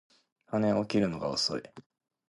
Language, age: Japanese, 19-29